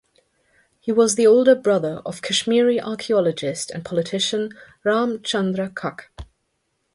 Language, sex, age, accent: English, female, 30-39, England English